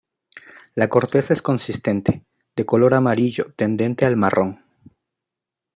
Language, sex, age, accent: Spanish, male, 30-39, México